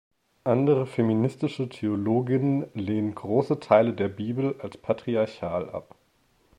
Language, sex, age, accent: German, male, 30-39, Deutschland Deutsch